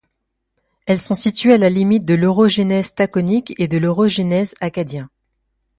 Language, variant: French, Français de métropole